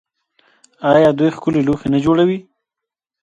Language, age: Pashto, 30-39